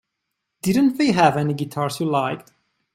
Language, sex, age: English, male, 30-39